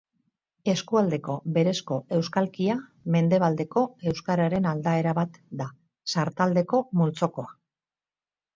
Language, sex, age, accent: Basque, female, 50-59, Mendebalekoa (Araba, Bizkaia, Gipuzkoako mendebaleko herri batzuk)